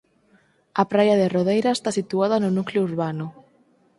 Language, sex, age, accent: Galician, female, 19-29, Neofalante